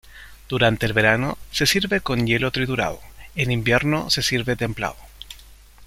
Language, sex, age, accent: Spanish, male, 40-49, Chileno: Chile, Cuyo